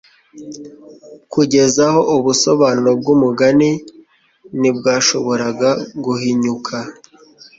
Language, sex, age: Kinyarwanda, male, 40-49